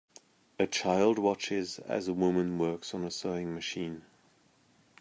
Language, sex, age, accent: English, male, 30-39, England English